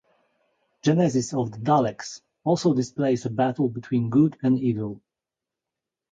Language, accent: English, England English